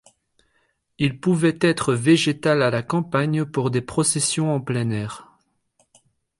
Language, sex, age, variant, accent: French, male, 30-39, Français d'Europe, Français de Belgique